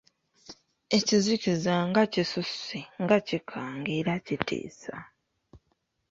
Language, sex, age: Ganda, female, 30-39